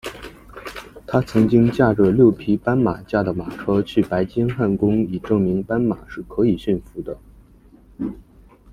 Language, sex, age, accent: Chinese, male, 19-29, 出生地：河南省